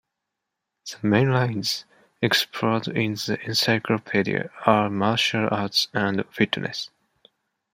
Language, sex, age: English, male, 19-29